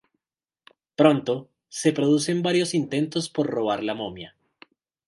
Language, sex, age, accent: Spanish, male, 30-39, Andino-Pacífico: Colombia, Perú, Ecuador, oeste de Bolivia y Venezuela andina